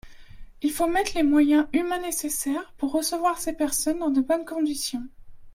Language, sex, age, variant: French, female, 19-29, Français de métropole